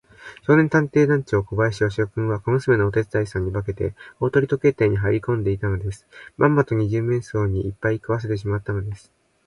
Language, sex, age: Japanese, male, 19-29